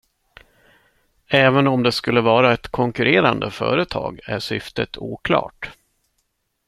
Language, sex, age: Swedish, male, 50-59